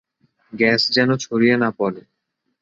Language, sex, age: Bengali, male, 19-29